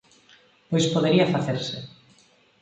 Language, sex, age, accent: Galician, female, 40-49, Normativo (estándar)